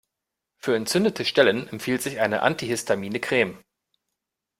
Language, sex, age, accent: German, male, 30-39, Deutschland Deutsch